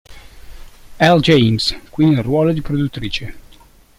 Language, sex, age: Italian, male, 40-49